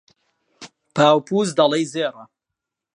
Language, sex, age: Central Kurdish, male, 19-29